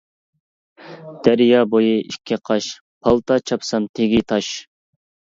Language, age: Uyghur, 19-29